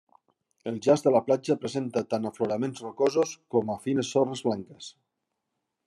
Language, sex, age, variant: Catalan, male, 40-49, Central